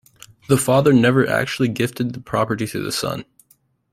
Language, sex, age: English, male, under 19